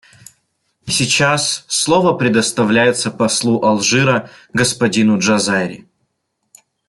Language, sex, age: Russian, male, 19-29